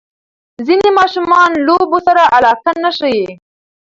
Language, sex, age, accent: Pashto, female, under 19, کندهاری لهجه